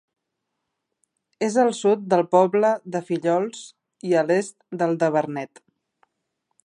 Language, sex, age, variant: Catalan, female, 30-39, Central